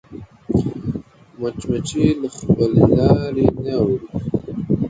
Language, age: Pashto, 19-29